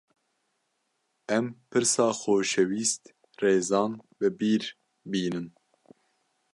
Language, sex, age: Kurdish, male, 19-29